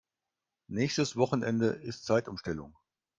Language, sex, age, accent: German, male, 50-59, Deutschland Deutsch